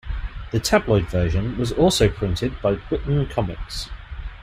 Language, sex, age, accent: English, male, 30-39, England English